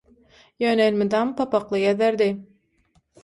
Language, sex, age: Turkmen, female, 19-29